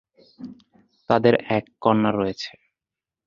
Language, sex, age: Bengali, male, 19-29